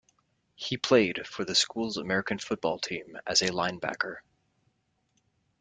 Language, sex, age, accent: English, male, 30-39, United States English